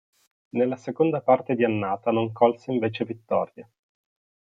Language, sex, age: Italian, male, 19-29